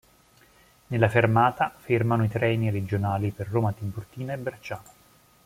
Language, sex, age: Italian, male, 40-49